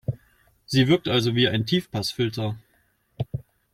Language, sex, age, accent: German, male, 30-39, Deutschland Deutsch